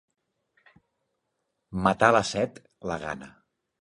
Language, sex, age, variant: Catalan, male, 40-49, Central